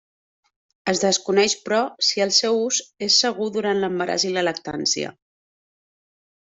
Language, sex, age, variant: Catalan, female, 30-39, Central